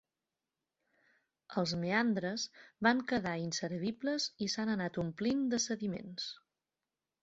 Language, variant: Catalan, Central